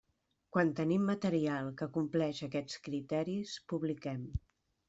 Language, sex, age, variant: Catalan, female, 50-59, Central